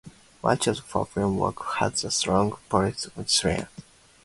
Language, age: English, 19-29